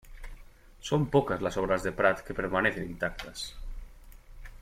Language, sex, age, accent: Spanish, male, 19-29, España: Norte peninsular (Asturias, Castilla y León, Cantabria, País Vasco, Navarra, Aragón, La Rioja, Guadalajara, Cuenca)